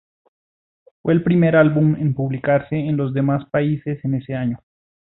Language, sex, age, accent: Spanish, male, 30-39, Andino-Pacífico: Colombia, Perú, Ecuador, oeste de Bolivia y Venezuela andina